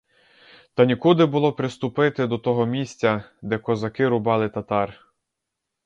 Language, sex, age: Ukrainian, male, 19-29